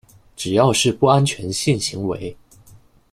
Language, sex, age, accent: Chinese, male, 19-29, 出生地：臺中市